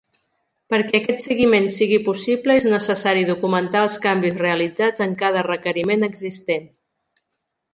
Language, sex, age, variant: Catalan, female, 40-49, Central